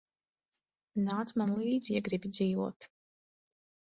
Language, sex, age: Latvian, female, 40-49